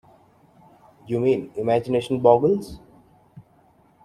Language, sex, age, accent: English, male, 19-29, India and South Asia (India, Pakistan, Sri Lanka)